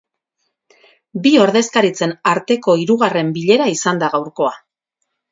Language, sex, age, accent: Basque, female, 40-49, Erdialdekoa edo Nafarra (Gipuzkoa, Nafarroa)